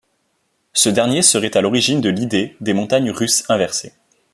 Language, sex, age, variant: French, male, 19-29, Français de métropole